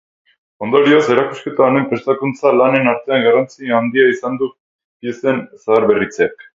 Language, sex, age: Basque, male, 19-29